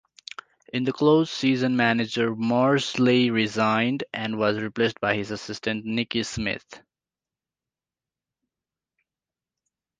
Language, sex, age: English, male, 19-29